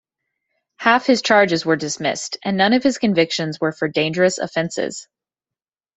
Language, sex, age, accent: English, female, 19-29, United States English